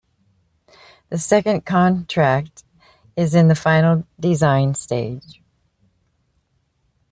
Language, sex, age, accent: English, female, 50-59, United States English